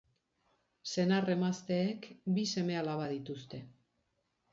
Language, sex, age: Basque, female, 50-59